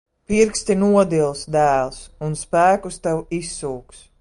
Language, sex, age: Latvian, female, 50-59